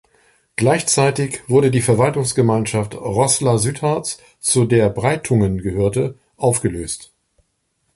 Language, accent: German, Deutschland Deutsch